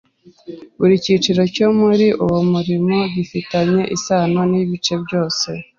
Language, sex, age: Kinyarwanda, female, 30-39